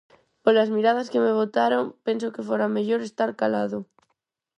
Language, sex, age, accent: Galician, female, under 19, Neofalante